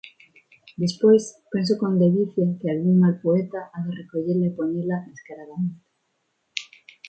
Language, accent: Galician, Neofalante